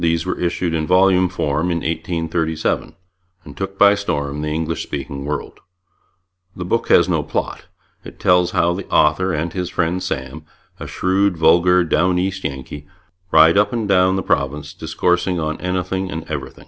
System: none